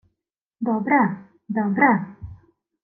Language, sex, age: Ukrainian, female, 19-29